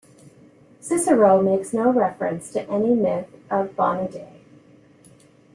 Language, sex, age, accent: English, female, 50-59, United States English